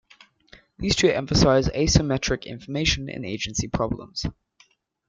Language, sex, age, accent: English, male, under 19, Australian English